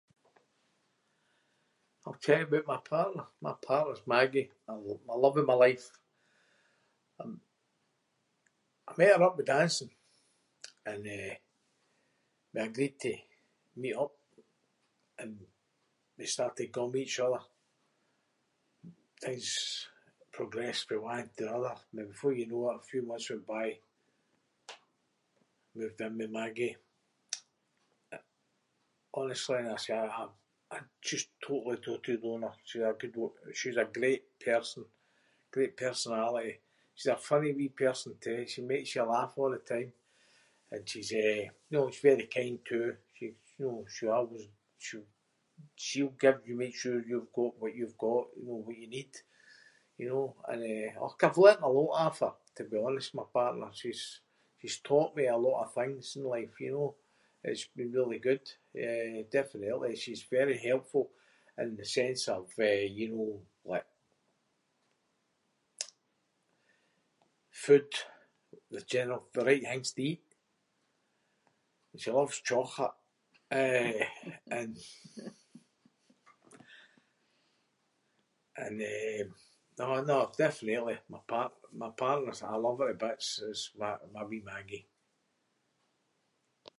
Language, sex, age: Scots, male, 60-69